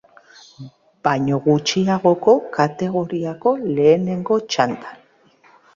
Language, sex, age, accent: Basque, female, 40-49, Mendebalekoa (Araba, Bizkaia, Gipuzkoako mendebaleko herri batzuk)